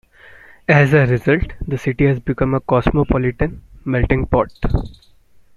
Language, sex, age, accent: English, male, under 19, India and South Asia (India, Pakistan, Sri Lanka)